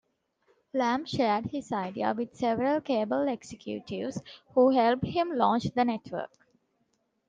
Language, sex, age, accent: English, female, 19-29, India and South Asia (India, Pakistan, Sri Lanka)